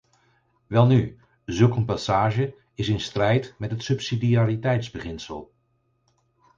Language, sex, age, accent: Dutch, male, 50-59, Nederlands Nederlands